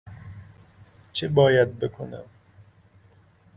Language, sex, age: Persian, male, 30-39